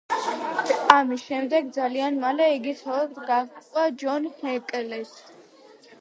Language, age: Georgian, under 19